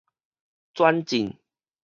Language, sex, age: Min Nan Chinese, male, 19-29